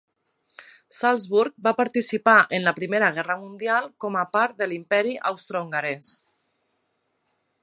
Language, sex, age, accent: Catalan, female, 30-39, valencià